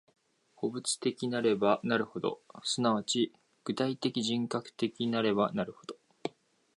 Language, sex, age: Japanese, male, 19-29